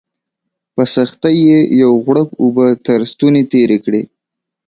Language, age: Pashto, 19-29